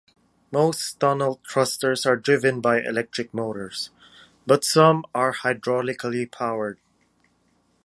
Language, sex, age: English, male, 19-29